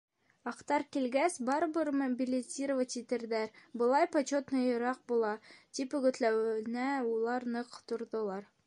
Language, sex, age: Bashkir, female, under 19